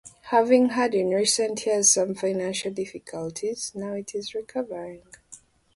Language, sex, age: English, female, 19-29